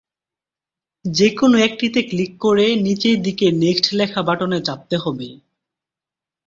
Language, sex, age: Bengali, male, 19-29